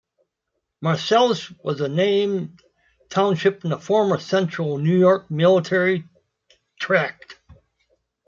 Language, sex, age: English, male, 70-79